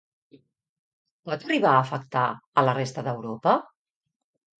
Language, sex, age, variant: Catalan, female, 50-59, Central